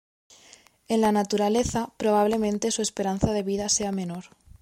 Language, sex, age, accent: Spanish, male, 30-39, España: Centro-Sur peninsular (Madrid, Toledo, Castilla-La Mancha)